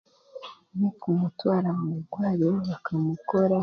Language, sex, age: Chiga, female, 30-39